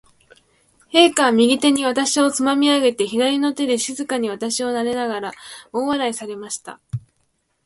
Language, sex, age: Japanese, male, under 19